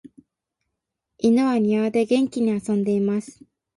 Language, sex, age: Japanese, female, 19-29